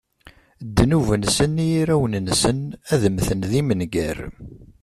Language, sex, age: Kabyle, male, 30-39